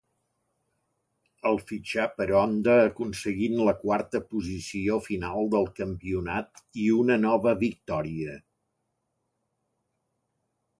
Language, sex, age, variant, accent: Catalan, male, 60-69, Central, central